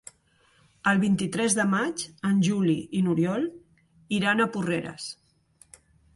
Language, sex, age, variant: Catalan, female, 40-49, Central